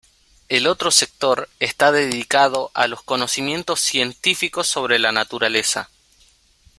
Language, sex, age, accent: Spanish, male, 19-29, Rioplatense: Argentina, Uruguay, este de Bolivia, Paraguay